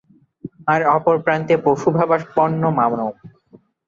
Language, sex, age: Bengali, male, 19-29